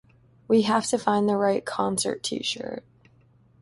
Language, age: English, 19-29